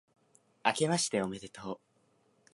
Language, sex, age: Japanese, female, 19-29